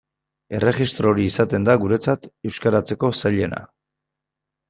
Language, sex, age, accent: Basque, male, 50-59, Mendebalekoa (Araba, Bizkaia, Gipuzkoako mendebaleko herri batzuk)